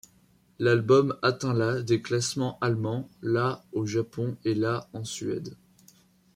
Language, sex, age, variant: French, male, under 19, Français de métropole